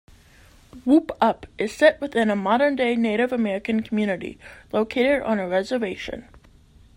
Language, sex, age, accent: English, female, 30-39, United States English